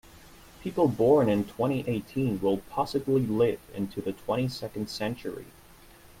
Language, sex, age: English, male, 19-29